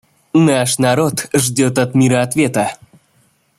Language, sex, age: Russian, male, under 19